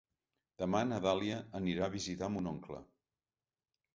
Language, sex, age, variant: Catalan, male, 60-69, Central